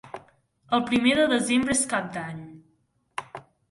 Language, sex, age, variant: Catalan, female, under 19, Central